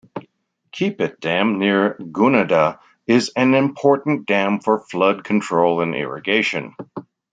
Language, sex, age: English, male, 60-69